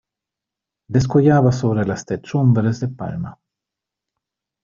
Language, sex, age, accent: Spanish, male, 50-59, España: Islas Canarias